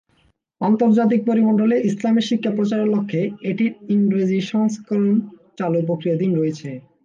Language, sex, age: Bengali, male, 19-29